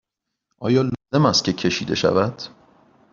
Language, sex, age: Persian, male, 30-39